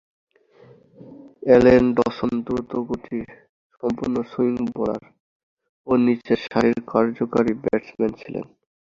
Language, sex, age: Bengali, male, 19-29